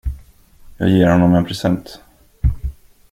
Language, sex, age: Swedish, male, 30-39